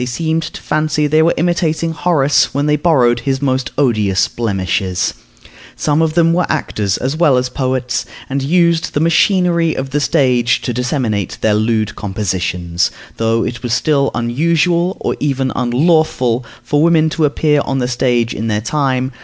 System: none